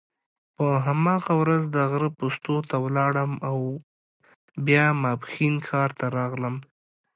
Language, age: Pashto, 19-29